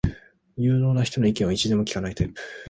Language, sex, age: Japanese, male, 19-29